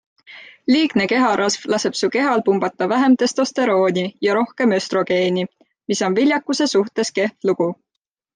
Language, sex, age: Estonian, female, 19-29